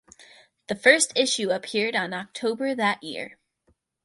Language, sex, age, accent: English, female, under 19, United States English